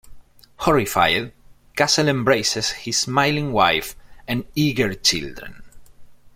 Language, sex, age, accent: English, male, 30-39, United States English